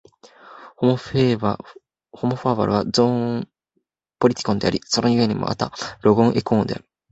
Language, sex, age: Japanese, male, 19-29